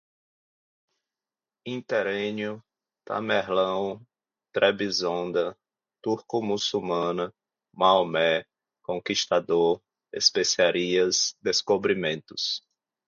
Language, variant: Portuguese, Portuguese (Brasil)